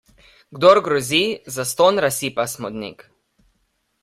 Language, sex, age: Slovenian, male, under 19